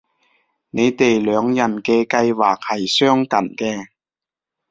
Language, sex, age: Cantonese, male, 30-39